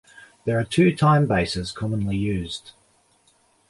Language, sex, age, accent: English, male, 40-49, Australian English